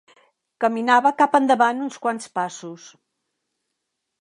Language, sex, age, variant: Catalan, female, 70-79, Central